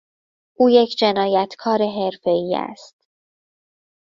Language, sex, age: Persian, female, 19-29